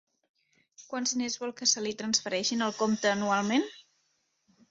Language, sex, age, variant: Catalan, female, 30-39, Central